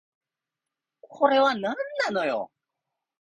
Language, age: Japanese, 19-29